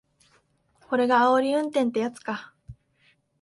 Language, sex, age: Japanese, female, 19-29